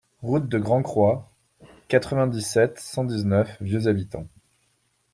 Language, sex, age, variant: French, male, 19-29, Français de métropole